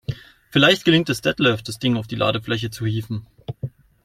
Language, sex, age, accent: German, male, 30-39, Deutschland Deutsch